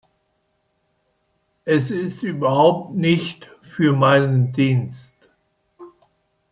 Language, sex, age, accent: German, male, 80-89, Deutschland Deutsch